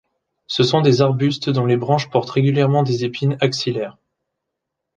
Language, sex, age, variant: French, male, 19-29, Français de métropole